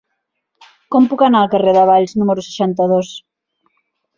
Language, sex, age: Catalan, female, 40-49